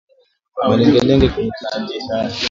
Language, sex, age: Swahili, male, 19-29